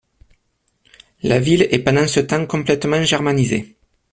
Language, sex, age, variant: French, male, 30-39, Français de métropole